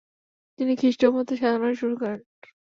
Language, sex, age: Bengali, female, 19-29